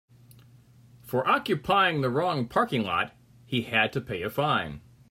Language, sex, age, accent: English, male, 60-69, United States English